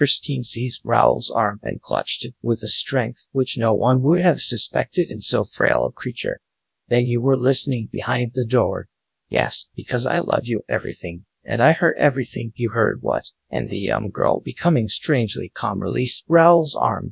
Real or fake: fake